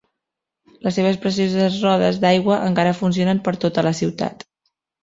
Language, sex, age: Catalan, female, 40-49